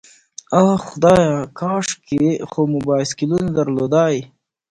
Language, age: Pashto, 40-49